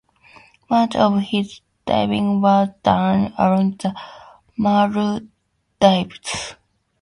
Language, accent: English, United States English